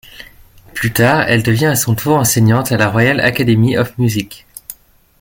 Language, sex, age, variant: French, male, 19-29, Français de métropole